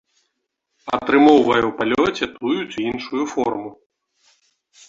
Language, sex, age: Belarusian, male, 30-39